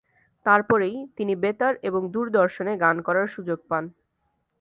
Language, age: Bengali, 19-29